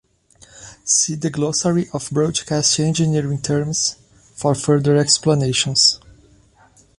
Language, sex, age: English, male, 30-39